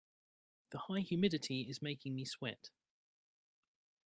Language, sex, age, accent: English, male, 40-49, England English